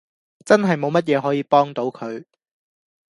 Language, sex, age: Cantonese, male, 19-29